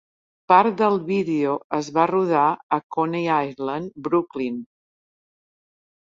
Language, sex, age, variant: Catalan, female, 60-69, Central